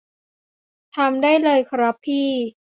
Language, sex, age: Thai, female, 19-29